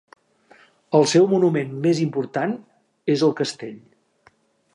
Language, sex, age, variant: Catalan, male, 60-69, Central